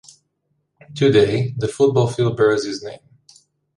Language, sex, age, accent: English, male, 19-29, United States English